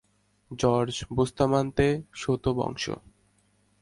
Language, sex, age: Bengali, male, 19-29